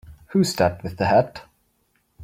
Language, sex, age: English, male, 19-29